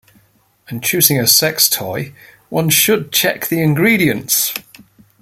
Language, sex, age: English, male, 40-49